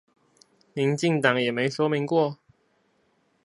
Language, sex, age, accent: Chinese, male, 19-29, 出生地：臺北市; 出生地：新北市